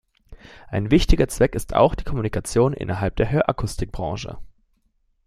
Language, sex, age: German, male, 19-29